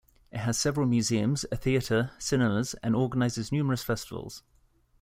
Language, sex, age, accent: English, male, 30-39, England English